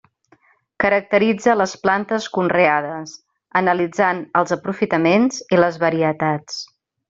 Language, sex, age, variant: Catalan, female, 40-49, Central